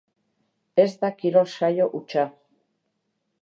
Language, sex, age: Basque, female, 50-59